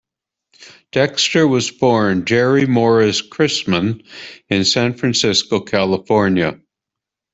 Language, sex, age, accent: English, male, 70-79, Canadian English